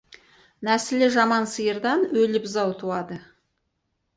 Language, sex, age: Kazakh, female, 40-49